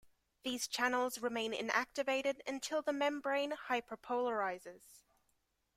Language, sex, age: English, female, 19-29